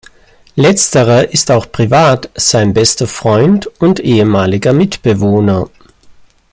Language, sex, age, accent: German, male, 50-59, Deutschland Deutsch